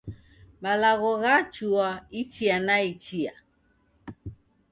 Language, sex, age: Taita, female, 60-69